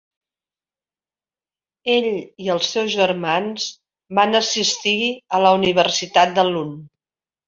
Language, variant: Catalan, Central